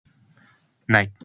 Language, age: English, 19-29